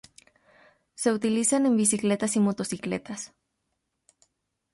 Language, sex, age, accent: Spanish, female, under 19, América central